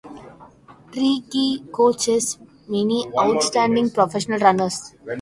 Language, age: English, 19-29